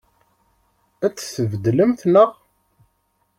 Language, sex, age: Kabyle, male, 19-29